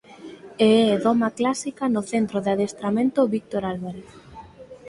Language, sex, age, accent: Galician, female, 19-29, Normativo (estándar)